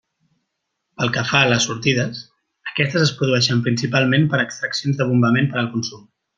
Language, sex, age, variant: Catalan, male, 30-39, Central